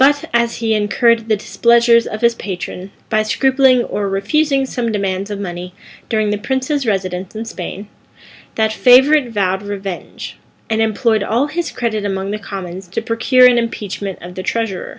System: none